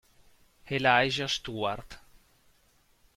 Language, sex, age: Italian, male, 30-39